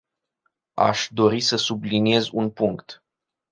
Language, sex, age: Romanian, male, 19-29